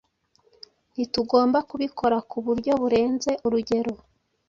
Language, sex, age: Kinyarwanda, female, 30-39